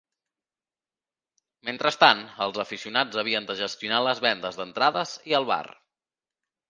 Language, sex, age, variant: Catalan, male, 19-29, Central